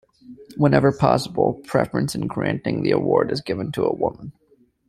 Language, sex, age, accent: English, male, 30-39, United States English